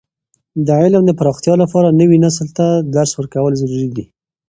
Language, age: Pashto, 19-29